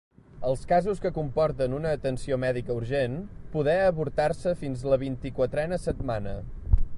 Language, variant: Catalan, Central